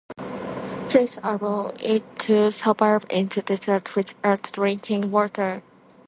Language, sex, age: English, female, 19-29